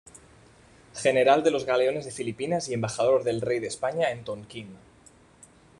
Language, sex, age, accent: Spanish, male, 19-29, España: Norte peninsular (Asturias, Castilla y León, Cantabria, País Vasco, Navarra, Aragón, La Rioja, Guadalajara, Cuenca)